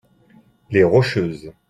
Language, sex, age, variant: French, male, 19-29, Français de métropole